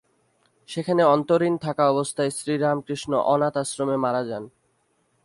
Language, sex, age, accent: Bengali, male, 19-29, fluent